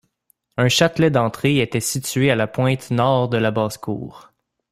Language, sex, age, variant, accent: French, male, 19-29, Français d'Amérique du Nord, Français du Canada